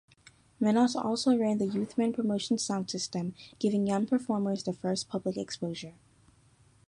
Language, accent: English, United States English